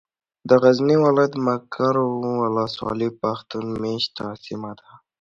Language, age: Pashto, under 19